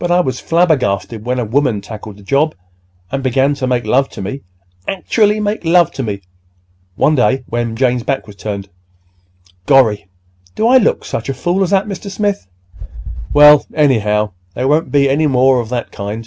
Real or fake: real